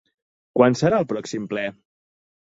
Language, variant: Catalan, Central